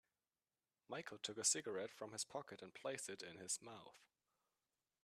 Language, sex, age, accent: English, male, 19-29, England English